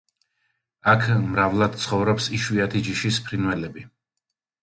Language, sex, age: Georgian, male, 30-39